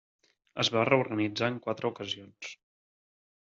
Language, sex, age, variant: Catalan, male, 19-29, Central